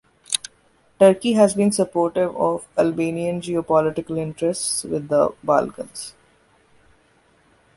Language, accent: English, India and South Asia (India, Pakistan, Sri Lanka)